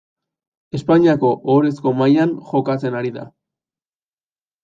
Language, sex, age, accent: Basque, male, 19-29, Erdialdekoa edo Nafarra (Gipuzkoa, Nafarroa)